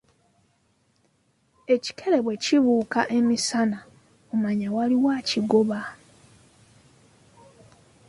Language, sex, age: Ganda, female, 19-29